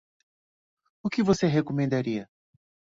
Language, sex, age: Portuguese, male, 30-39